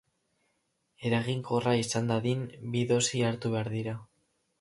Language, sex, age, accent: Basque, male, under 19, Mendebalekoa (Araba, Bizkaia, Gipuzkoako mendebaleko herri batzuk)